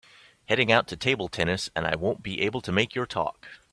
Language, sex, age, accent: English, male, 40-49, United States English